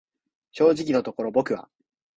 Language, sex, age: Japanese, male, 19-29